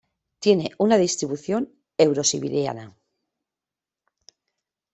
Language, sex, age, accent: Spanish, female, 50-59, España: Norte peninsular (Asturias, Castilla y León, Cantabria, País Vasco, Navarra, Aragón, La Rioja, Guadalajara, Cuenca)